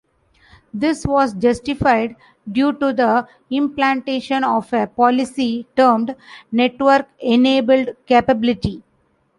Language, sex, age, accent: English, female, 40-49, India and South Asia (India, Pakistan, Sri Lanka)